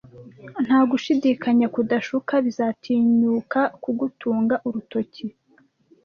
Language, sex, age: Kinyarwanda, female, 30-39